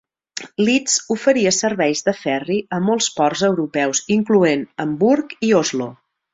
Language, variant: Catalan, Central